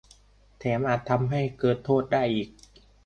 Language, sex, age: Thai, male, 19-29